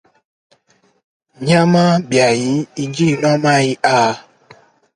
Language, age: Luba-Lulua, 30-39